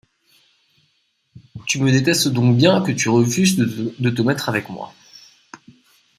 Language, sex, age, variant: French, male, 30-39, Français de métropole